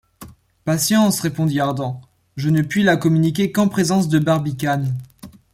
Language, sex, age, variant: French, male, under 19, Français de métropole